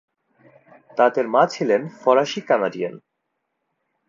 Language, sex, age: Bengali, male, 19-29